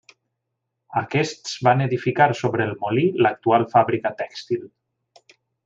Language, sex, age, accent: Catalan, male, 40-49, valencià